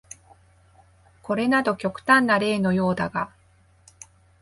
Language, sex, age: Japanese, female, 30-39